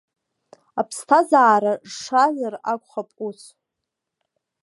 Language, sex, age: Abkhazian, female, 19-29